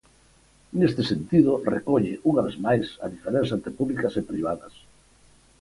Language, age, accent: Galician, 70-79, Atlántico (seseo e gheada)